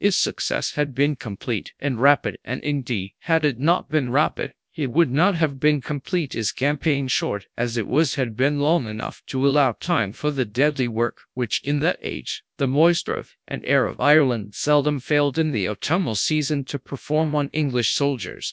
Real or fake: fake